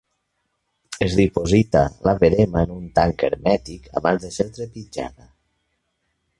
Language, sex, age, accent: Catalan, male, 50-59, valencià